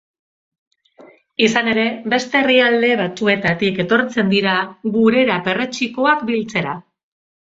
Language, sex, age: Basque, female, 40-49